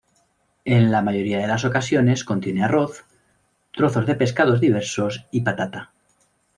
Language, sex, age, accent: Spanish, male, 30-39, España: Centro-Sur peninsular (Madrid, Toledo, Castilla-La Mancha)